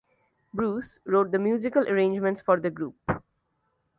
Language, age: English, 19-29